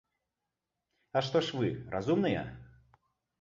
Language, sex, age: Belarusian, male, 30-39